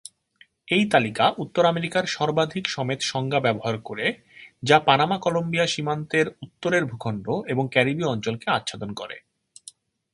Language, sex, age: Bengali, male, 30-39